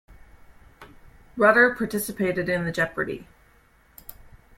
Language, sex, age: English, female, 40-49